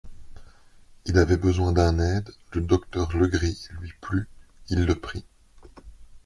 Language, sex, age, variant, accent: French, male, 40-49, Français d'Europe, Français de Belgique